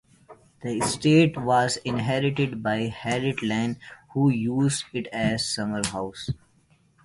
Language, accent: English, India and South Asia (India, Pakistan, Sri Lanka)